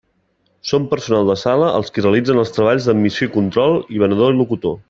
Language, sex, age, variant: Catalan, male, 19-29, Central